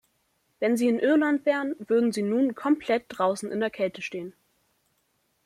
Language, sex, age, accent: German, female, under 19, Deutschland Deutsch